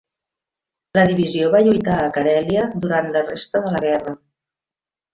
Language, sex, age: Catalan, female, 50-59